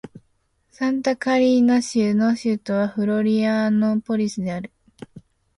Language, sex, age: Japanese, female, under 19